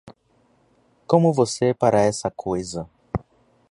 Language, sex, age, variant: Portuguese, male, 19-29, Portuguese (Brasil)